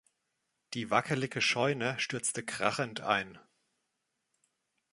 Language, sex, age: German, male, 30-39